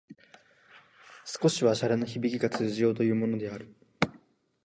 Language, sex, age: Japanese, male, 19-29